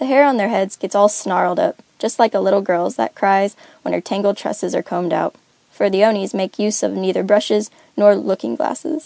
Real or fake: real